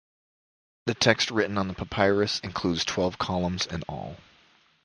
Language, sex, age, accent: English, male, 19-29, United States English